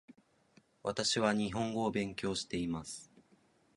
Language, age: Japanese, 19-29